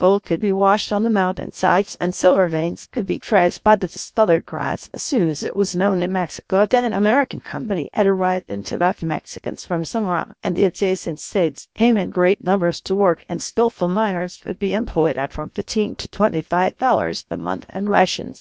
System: TTS, GlowTTS